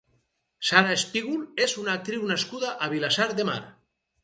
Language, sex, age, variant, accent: Catalan, male, 50-59, Valencià meridional, valencià